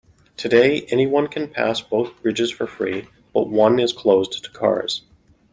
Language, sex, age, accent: English, male, 30-39, United States English